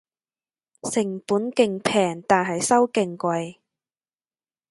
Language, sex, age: Cantonese, female, 19-29